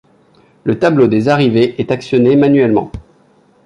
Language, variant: French, Français de métropole